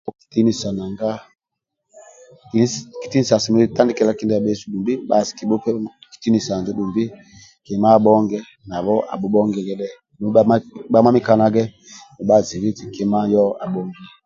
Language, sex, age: Amba (Uganda), male, 40-49